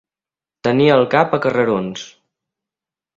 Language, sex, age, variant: Catalan, male, under 19, Central